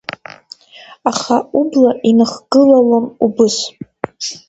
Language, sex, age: Abkhazian, female, under 19